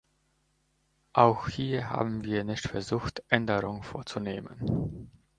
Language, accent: German, Polnisch Deutsch